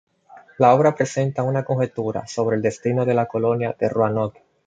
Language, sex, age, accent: Spanish, male, 19-29, Caribe: Cuba, Venezuela, Puerto Rico, República Dominicana, Panamá, Colombia caribeña, México caribeño, Costa del golfo de México